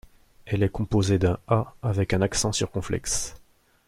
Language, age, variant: French, 30-39, Français de métropole